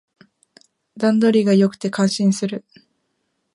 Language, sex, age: Japanese, female, 19-29